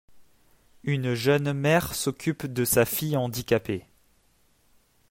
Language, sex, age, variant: French, male, 19-29, Français de métropole